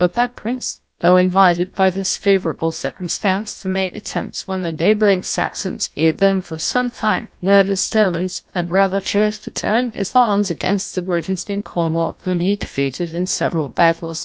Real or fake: fake